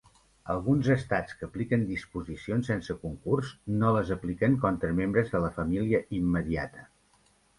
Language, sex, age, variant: Catalan, male, 50-59, Central